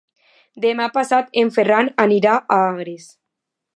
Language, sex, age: Catalan, female, under 19